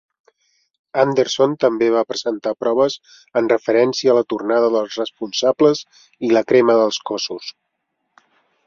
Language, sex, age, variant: Catalan, male, 40-49, Central